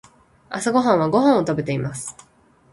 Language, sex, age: Japanese, female, 19-29